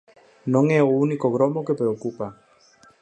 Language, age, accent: Galician, 30-39, Atlántico (seseo e gheada)